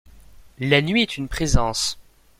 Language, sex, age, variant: French, male, under 19, Français de métropole